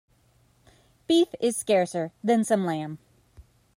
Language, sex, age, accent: English, female, 30-39, United States English